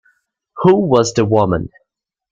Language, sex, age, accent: English, male, under 19, United States English